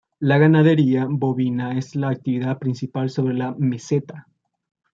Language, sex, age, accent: Spanish, male, 19-29, América central